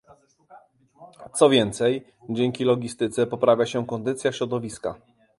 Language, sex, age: Polish, male, 40-49